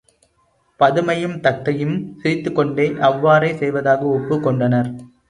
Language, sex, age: Tamil, male, 19-29